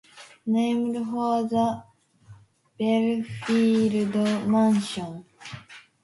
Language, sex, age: English, female, under 19